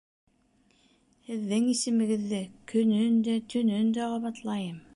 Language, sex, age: Bashkir, female, 50-59